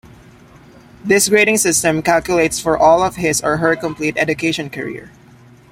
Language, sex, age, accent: English, male, 19-29, Filipino